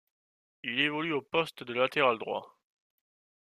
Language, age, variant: French, 19-29, Français de métropole